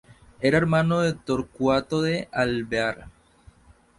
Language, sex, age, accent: Spanish, male, 19-29, Caribe: Cuba, Venezuela, Puerto Rico, República Dominicana, Panamá, Colombia caribeña, México caribeño, Costa del golfo de México